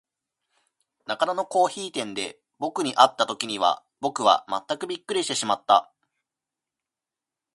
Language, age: Japanese, 19-29